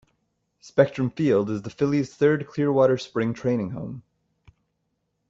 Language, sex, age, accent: English, male, 19-29, United States English